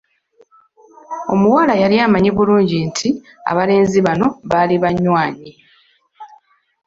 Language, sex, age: Ganda, female, 30-39